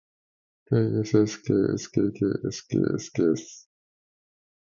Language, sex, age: Japanese, male, 50-59